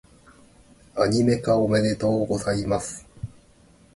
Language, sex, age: Japanese, male, 30-39